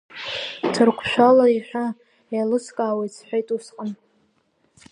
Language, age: Abkhazian, under 19